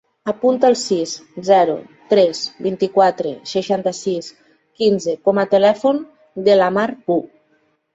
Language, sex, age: Catalan, female, 40-49